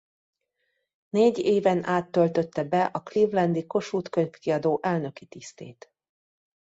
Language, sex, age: Hungarian, female, 30-39